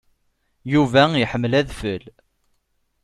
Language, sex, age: Kabyle, male, 30-39